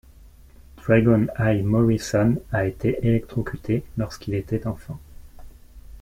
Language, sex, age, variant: French, male, 30-39, Français de métropole